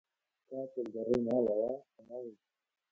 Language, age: Central Kurdish, 19-29